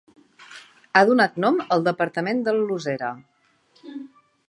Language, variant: Catalan, Central